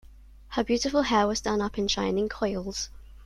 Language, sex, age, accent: English, female, under 19, England English